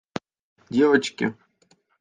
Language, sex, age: Russian, male, 30-39